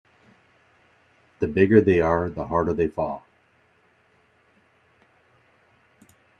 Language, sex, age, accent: English, male, 50-59, United States English